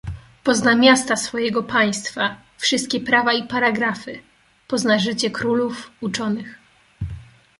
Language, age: Polish, 19-29